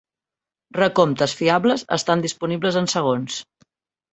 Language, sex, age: Catalan, female, 30-39